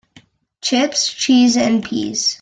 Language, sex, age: English, male, under 19